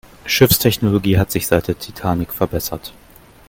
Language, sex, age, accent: German, male, 40-49, Deutschland Deutsch